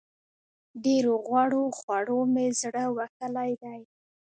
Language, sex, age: Pashto, female, 19-29